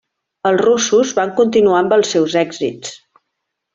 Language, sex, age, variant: Catalan, female, 50-59, Central